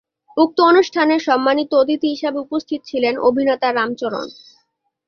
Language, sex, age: Bengali, female, 19-29